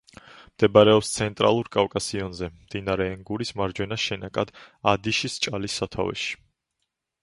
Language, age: Georgian, under 19